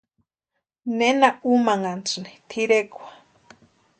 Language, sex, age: Western Highland Purepecha, female, 19-29